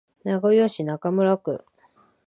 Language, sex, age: Japanese, female, 40-49